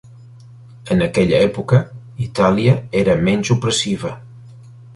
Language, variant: Catalan, Central